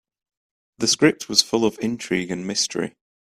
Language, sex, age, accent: English, male, 19-29, England English